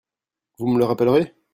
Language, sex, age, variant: French, male, 19-29, Français de métropole